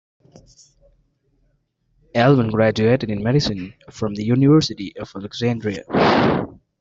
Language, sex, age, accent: English, male, 19-29, India and South Asia (India, Pakistan, Sri Lanka)